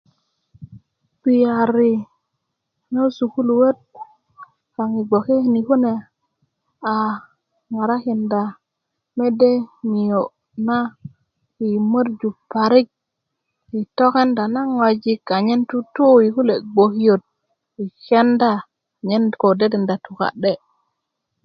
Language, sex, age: Kuku, female, 30-39